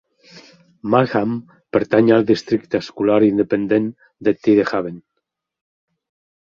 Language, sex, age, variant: Catalan, male, 50-59, Central